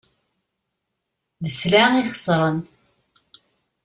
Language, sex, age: Kabyle, female, 40-49